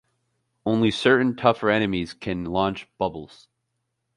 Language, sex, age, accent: English, male, 19-29, United States English